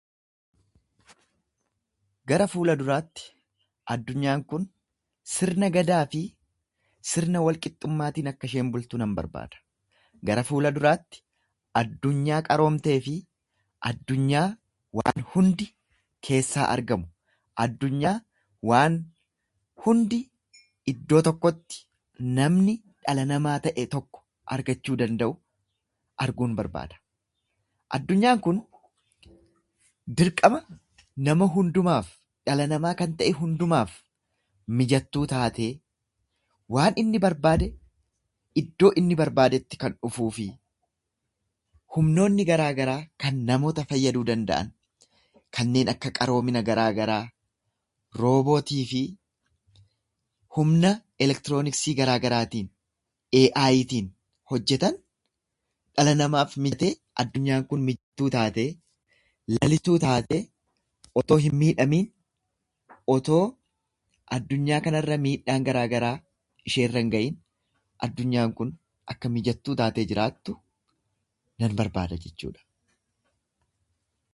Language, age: Oromo, 30-39